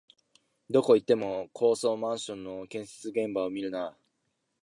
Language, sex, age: Japanese, male, under 19